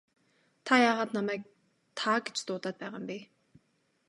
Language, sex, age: Mongolian, female, 19-29